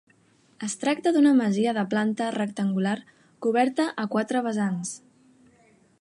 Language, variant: Catalan, Central